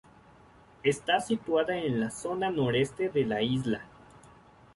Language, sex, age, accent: Spanish, male, 19-29, México